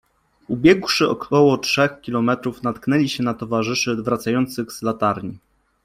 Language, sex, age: Polish, male, 30-39